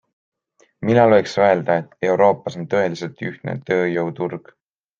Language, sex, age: Estonian, male, 19-29